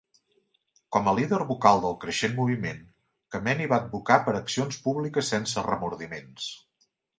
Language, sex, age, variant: Catalan, male, 40-49, Central